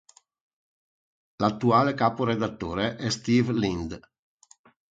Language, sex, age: Italian, male, 40-49